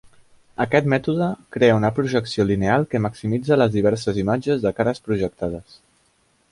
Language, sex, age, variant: Catalan, male, 19-29, Central